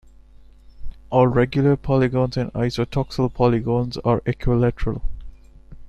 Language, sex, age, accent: English, male, 19-29, India and South Asia (India, Pakistan, Sri Lanka)